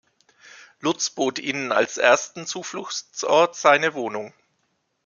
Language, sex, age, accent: German, male, 40-49, Deutschland Deutsch